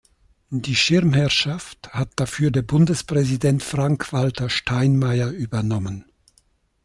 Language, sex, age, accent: German, male, 70-79, Schweizerdeutsch